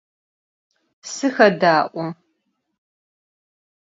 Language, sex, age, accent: Adyghe, female, 40-49, Кıэмгуй (Çemguy)